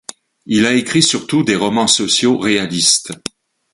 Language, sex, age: French, male, 60-69